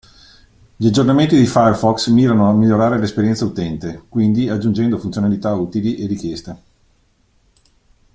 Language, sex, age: Italian, male, 40-49